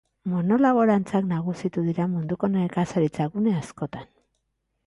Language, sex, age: Basque, female, 40-49